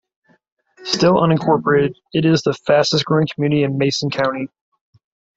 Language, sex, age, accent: English, male, 30-39, United States English